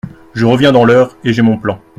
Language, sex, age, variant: French, male, 30-39, Français de métropole